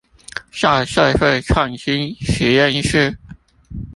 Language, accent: Chinese, 出生地：臺北市